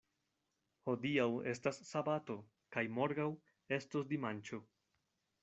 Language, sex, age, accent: Esperanto, male, 19-29, Internacia